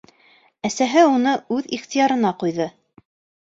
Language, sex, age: Bashkir, female, 19-29